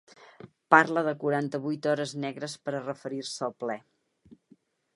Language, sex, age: Catalan, female, 60-69